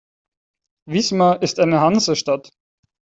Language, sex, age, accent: German, male, 19-29, Österreichisches Deutsch